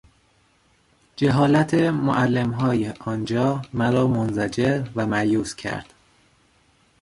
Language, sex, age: Persian, male, 19-29